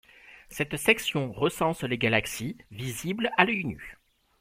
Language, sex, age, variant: French, male, 40-49, Français de métropole